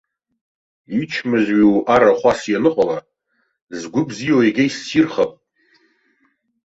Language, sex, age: Abkhazian, male, 30-39